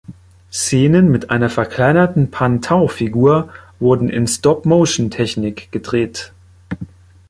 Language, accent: German, Deutschland Deutsch